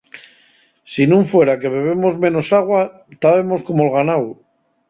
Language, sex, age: Asturian, male, 50-59